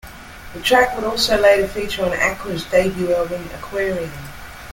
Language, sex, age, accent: English, female, 50-59, Australian English